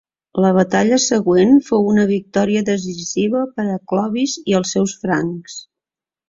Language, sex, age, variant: Catalan, female, 50-59, Central